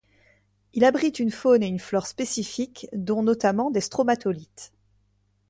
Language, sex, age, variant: French, female, 19-29, Français de métropole